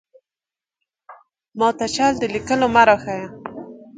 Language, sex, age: Pashto, female, 19-29